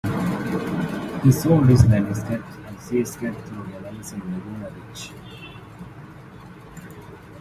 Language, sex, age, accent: English, male, 19-29, United States English